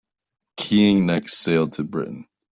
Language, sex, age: English, male, 19-29